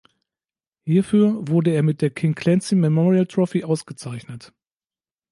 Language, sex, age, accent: German, male, 40-49, Deutschland Deutsch